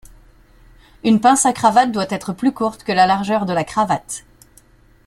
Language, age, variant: French, 40-49, Français de métropole